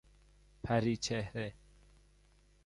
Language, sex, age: Persian, male, 19-29